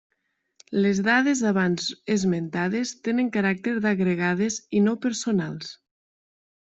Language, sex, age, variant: Catalan, female, 30-39, Central